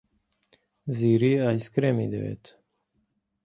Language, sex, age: Central Kurdish, male, 19-29